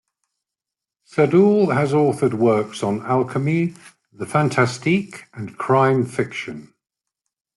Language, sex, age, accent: English, male, 70-79, England English